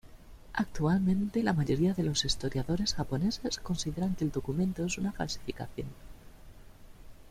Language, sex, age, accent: Spanish, male, 19-29, España: Sur peninsular (Andalucia, Extremadura, Murcia)